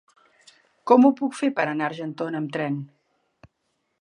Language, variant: Catalan, Central